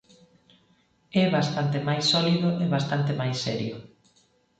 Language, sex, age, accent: Galician, female, 40-49, Normativo (estándar)